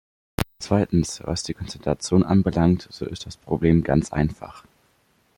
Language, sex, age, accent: German, male, under 19, Deutschland Deutsch